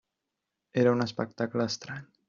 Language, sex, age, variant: Catalan, male, 19-29, Central